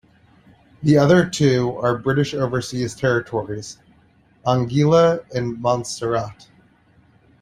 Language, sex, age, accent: English, male, 30-39, United States English